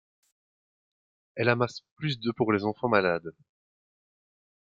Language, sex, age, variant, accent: French, male, 30-39, Français d'Europe, Français de Belgique